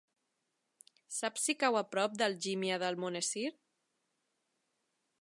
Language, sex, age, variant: Catalan, female, 30-39, Nord-Occidental